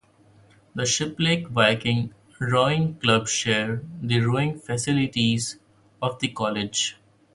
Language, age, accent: English, 19-29, India and South Asia (India, Pakistan, Sri Lanka)